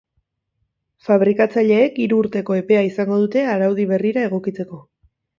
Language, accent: Basque, Erdialdekoa edo Nafarra (Gipuzkoa, Nafarroa)